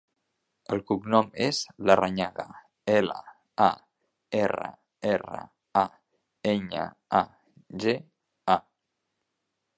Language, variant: Catalan, Central